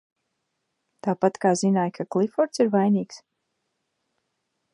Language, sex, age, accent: Latvian, female, 30-39, bez akcenta